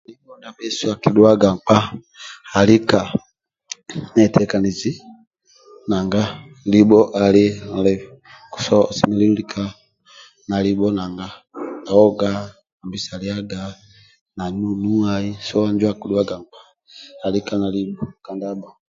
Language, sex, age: Amba (Uganda), male, 40-49